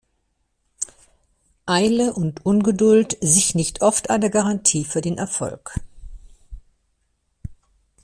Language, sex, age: German, female, 50-59